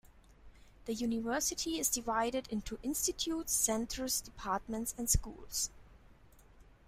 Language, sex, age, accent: English, female, 19-29, England English